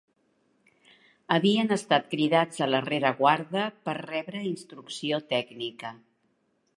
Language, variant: Catalan, Central